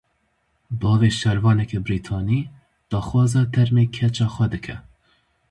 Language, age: Kurdish, 19-29